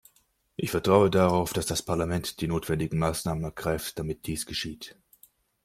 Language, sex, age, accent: German, male, 19-29, Deutschland Deutsch